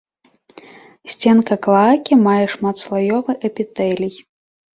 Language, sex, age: Belarusian, female, 19-29